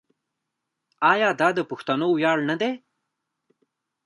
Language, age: Pashto, 19-29